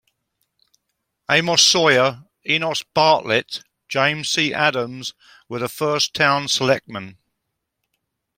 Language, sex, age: English, male, 70-79